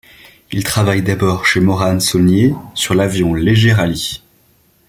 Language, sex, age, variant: French, male, 19-29, Français de métropole